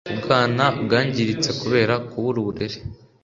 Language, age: Kinyarwanda, under 19